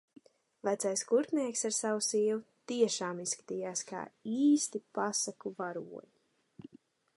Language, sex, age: Latvian, female, under 19